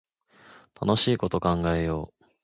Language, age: Japanese, 19-29